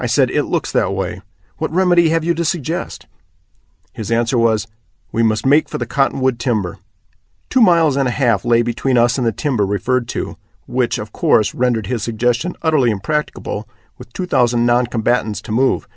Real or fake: real